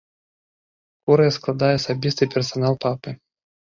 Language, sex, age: Belarusian, male, 19-29